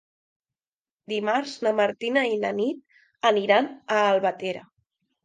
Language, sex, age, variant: Catalan, female, 19-29, Nord-Occidental